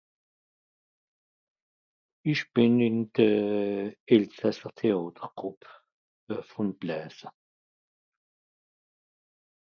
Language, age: Swiss German, 60-69